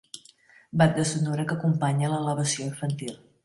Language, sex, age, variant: Catalan, female, 50-59, Central